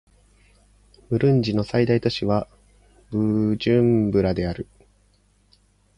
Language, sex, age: Japanese, male, 40-49